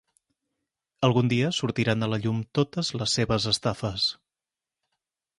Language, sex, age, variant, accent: Catalan, male, 40-49, Central, central